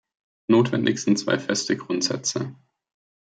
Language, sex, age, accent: German, male, 19-29, Deutschland Deutsch